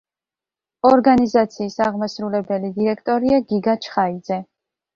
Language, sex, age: Georgian, female, 19-29